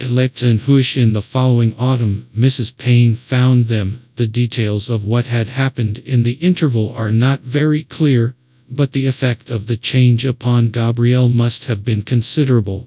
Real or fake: fake